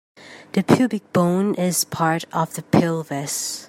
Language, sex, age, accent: English, female, 19-29, England English